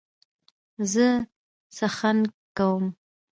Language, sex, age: Pashto, female, 19-29